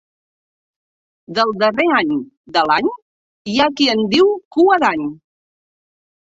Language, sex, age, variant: Catalan, female, 60-69, Central